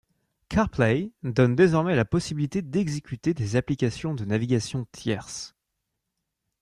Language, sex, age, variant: French, male, 19-29, Français de métropole